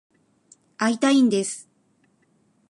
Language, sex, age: Japanese, female, 50-59